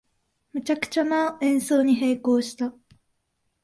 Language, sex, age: Japanese, female, 19-29